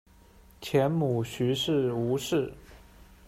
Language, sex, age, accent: Chinese, male, 19-29, 出生地：浙江省